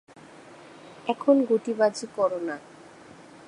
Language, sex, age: Bengali, female, 19-29